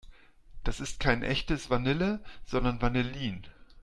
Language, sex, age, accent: German, male, 40-49, Deutschland Deutsch